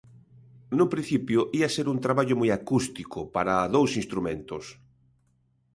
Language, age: Galician, 50-59